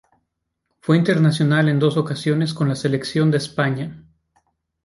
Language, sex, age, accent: Spanish, male, 30-39, México